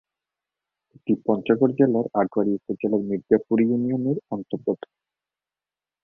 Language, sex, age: Bengali, male, 19-29